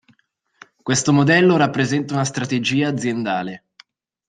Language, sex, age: Italian, male, 30-39